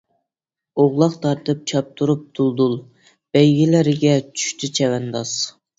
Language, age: Uyghur, 19-29